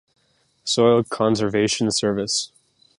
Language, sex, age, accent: English, male, under 19, United States English